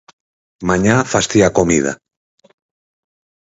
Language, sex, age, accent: Galician, male, 40-49, Central (gheada)